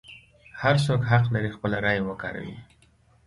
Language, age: Pashto, 19-29